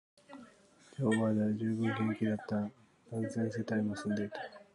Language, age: Japanese, 19-29